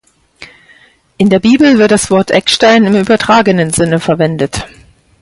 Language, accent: German, Deutschland Deutsch